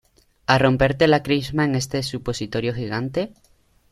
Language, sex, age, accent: Spanish, male, under 19, España: Sur peninsular (Andalucia, Extremadura, Murcia)